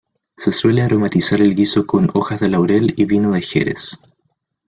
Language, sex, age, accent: Spanish, male, 19-29, Chileno: Chile, Cuyo